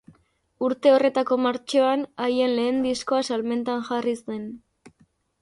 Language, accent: Basque, Mendebalekoa (Araba, Bizkaia, Gipuzkoako mendebaleko herri batzuk)